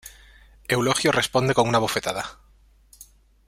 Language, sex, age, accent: Spanish, male, 30-39, España: Centro-Sur peninsular (Madrid, Toledo, Castilla-La Mancha)